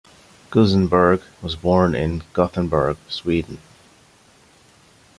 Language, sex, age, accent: English, male, 30-39, Irish English